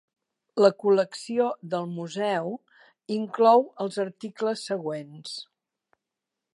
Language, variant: Catalan, Central